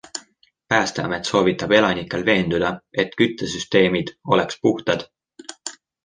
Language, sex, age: Estonian, male, 19-29